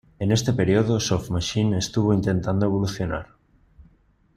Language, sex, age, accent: Spanish, male, 19-29, España: Norte peninsular (Asturias, Castilla y León, Cantabria, País Vasco, Navarra, Aragón, La Rioja, Guadalajara, Cuenca)